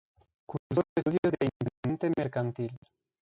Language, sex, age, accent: Spanish, male, 19-29, España: Centro-Sur peninsular (Madrid, Toledo, Castilla-La Mancha)